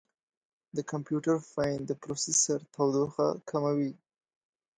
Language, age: Pashto, under 19